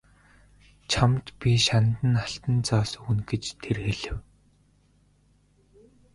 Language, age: Mongolian, 19-29